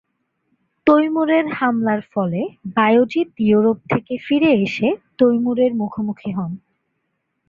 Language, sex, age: Bengali, female, 19-29